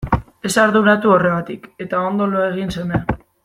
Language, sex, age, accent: Basque, female, 19-29, Mendebalekoa (Araba, Bizkaia, Gipuzkoako mendebaleko herri batzuk)